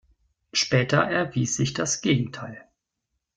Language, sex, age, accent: German, male, 30-39, Deutschland Deutsch